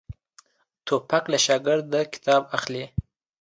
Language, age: Pashto, under 19